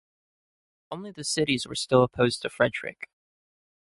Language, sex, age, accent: English, male, 19-29, United States English